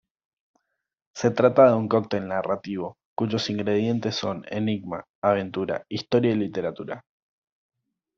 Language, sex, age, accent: Spanish, male, 19-29, Rioplatense: Argentina, Uruguay, este de Bolivia, Paraguay